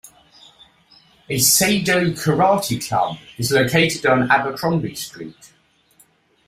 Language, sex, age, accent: English, male, 50-59, England English